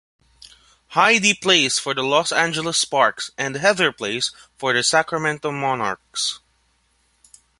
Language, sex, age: English, male, 19-29